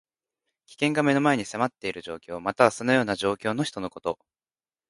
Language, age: Japanese, 19-29